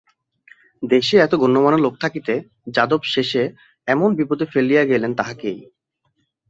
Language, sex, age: Bengali, male, 19-29